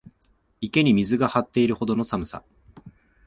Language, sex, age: Japanese, male, 19-29